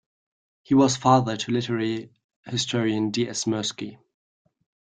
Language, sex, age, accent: English, male, 19-29, England English